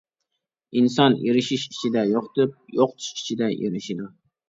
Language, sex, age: Uyghur, male, 19-29